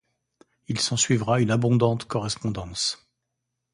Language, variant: French, Français de métropole